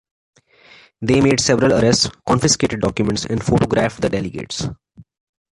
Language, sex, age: English, male, 30-39